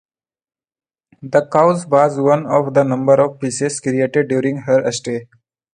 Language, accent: English, India and South Asia (India, Pakistan, Sri Lanka)